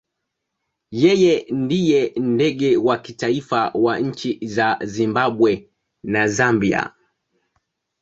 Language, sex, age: Swahili, male, 19-29